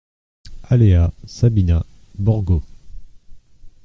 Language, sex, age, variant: French, male, 40-49, Français de métropole